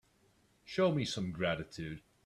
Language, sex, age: English, male, 19-29